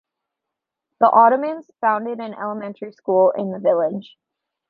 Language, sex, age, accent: English, female, 19-29, United States English